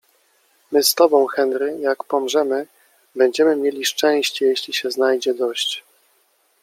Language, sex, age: Polish, male, 30-39